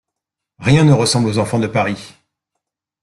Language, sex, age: French, male, 30-39